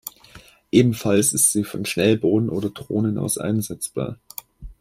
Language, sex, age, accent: German, male, under 19, Deutschland Deutsch